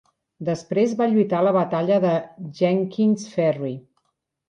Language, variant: Catalan, Central